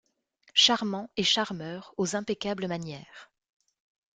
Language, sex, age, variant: French, female, 19-29, Français de métropole